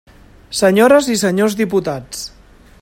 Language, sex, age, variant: Catalan, male, 40-49, Central